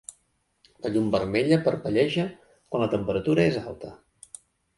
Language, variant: Catalan, Central